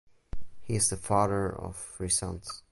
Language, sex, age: English, male, under 19